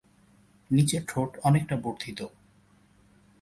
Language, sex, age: Bengali, male, 19-29